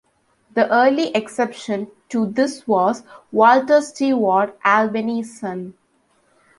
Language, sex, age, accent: English, female, 40-49, India and South Asia (India, Pakistan, Sri Lanka)